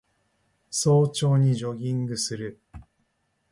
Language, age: Japanese, 40-49